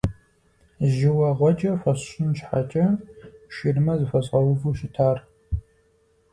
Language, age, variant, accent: Kabardian, 19-29, Адыгэбзэ (Къэбэрдей, Кирил, псоми зэдай), Джылэхъстэней (Gilahsteney)